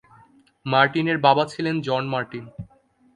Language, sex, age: Bengali, male, 19-29